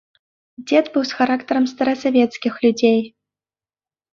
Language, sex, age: Belarusian, female, 19-29